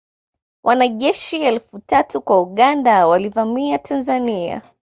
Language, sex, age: Swahili, female, 19-29